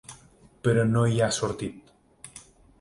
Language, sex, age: Catalan, male, 40-49